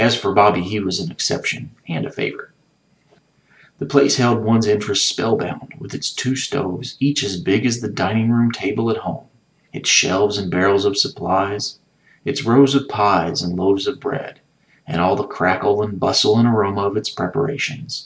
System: none